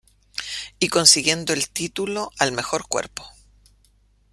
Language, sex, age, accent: Spanish, female, 50-59, Chileno: Chile, Cuyo